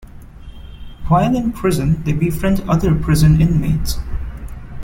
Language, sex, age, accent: English, male, 19-29, India and South Asia (India, Pakistan, Sri Lanka)